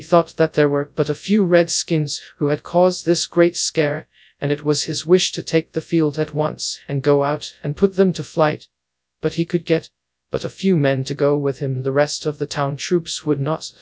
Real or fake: fake